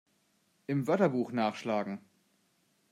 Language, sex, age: German, male, 19-29